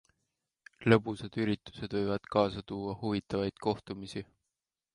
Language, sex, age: Estonian, male, 19-29